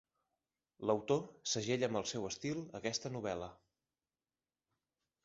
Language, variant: Catalan, Central